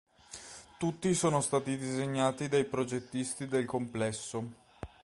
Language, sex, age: Italian, male, 30-39